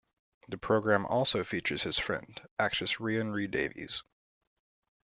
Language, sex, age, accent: English, male, under 19, United States English